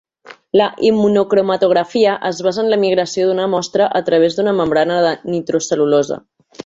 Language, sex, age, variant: Catalan, female, 19-29, Central